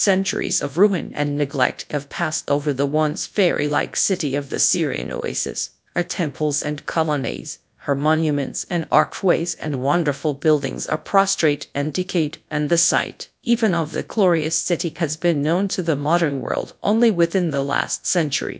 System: TTS, GradTTS